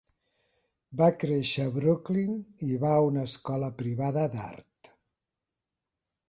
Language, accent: Catalan, Barcelona